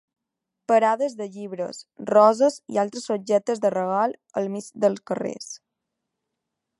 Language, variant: Catalan, Balear